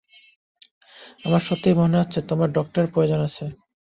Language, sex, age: Bengali, male, 19-29